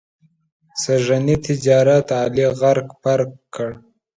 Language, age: Pashto, under 19